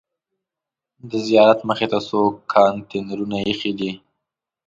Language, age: Pashto, 19-29